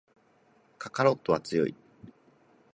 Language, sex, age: Japanese, male, 40-49